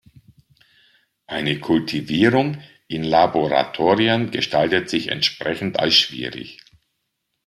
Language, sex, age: German, male, 50-59